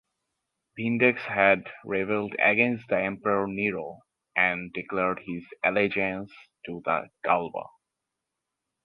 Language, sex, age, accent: English, male, 19-29, United States English